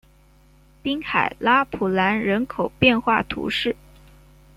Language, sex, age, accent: Chinese, female, 19-29, 出生地：江西省